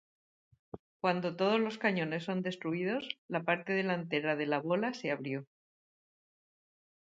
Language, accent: Spanish, España: Centro-Sur peninsular (Madrid, Toledo, Castilla-La Mancha)